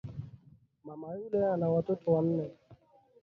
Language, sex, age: Swahili, male, 19-29